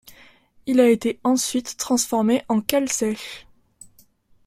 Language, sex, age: French, female, 19-29